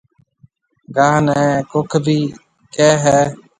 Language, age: Marwari (Pakistan), 40-49